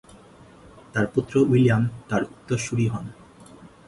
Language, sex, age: Bengali, male, 19-29